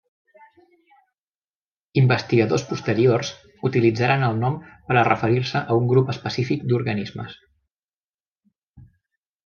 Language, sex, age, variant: Catalan, male, 30-39, Central